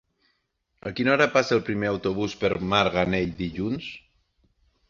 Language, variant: Catalan, Septentrional